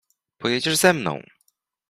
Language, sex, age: Polish, male, 19-29